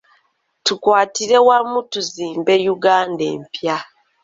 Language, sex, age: Ganda, female, 19-29